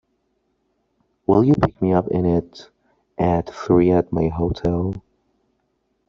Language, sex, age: English, male, 19-29